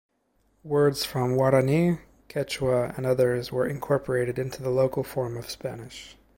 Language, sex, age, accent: English, male, 19-29, United States English